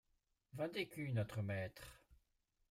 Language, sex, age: French, male, 60-69